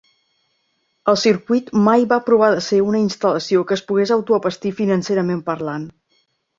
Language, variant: Catalan, Central